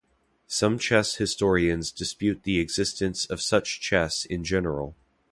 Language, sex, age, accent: English, male, 30-39, United States English